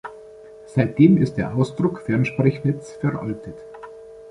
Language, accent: German, Deutschland Deutsch